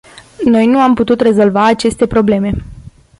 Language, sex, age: Romanian, female, 19-29